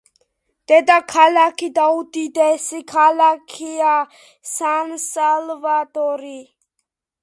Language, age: Georgian, under 19